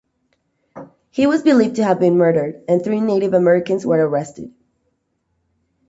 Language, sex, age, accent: English, female, 30-39, United States English